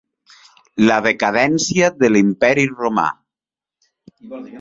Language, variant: Catalan, Nord-Occidental